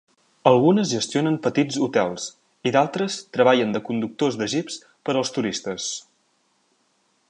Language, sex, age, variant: Catalan, male, 19-29, Central